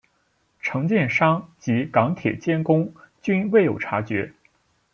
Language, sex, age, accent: Chinese, male, 19-29, 出生地：山东省